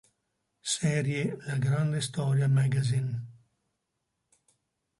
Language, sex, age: Italian, male, 70-79